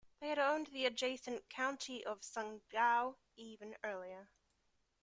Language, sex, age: English, female, 19-29